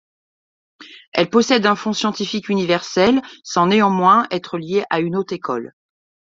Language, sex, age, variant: French, female, 40-49, Français de métropole